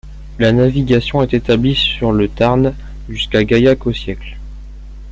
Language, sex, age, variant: French, male, under 19, Français de métropole